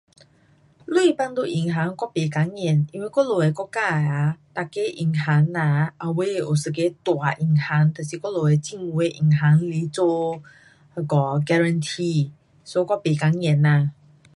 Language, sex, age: Pu-Xian Chinese, female, 40-49